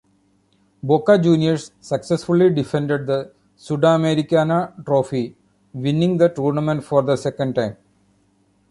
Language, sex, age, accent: English, male, 40-49, India and South Asia (India, Pakistan, Sri Lanka)